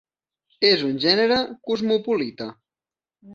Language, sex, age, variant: Catalan, male, 30-39, Central